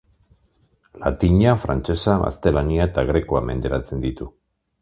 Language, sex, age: Basque, male, 50-59